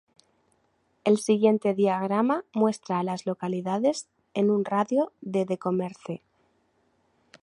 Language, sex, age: Spanish, female, 19-29